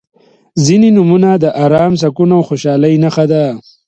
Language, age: Pashto, 30-39